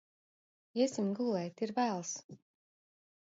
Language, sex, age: Latvian, female, 40-49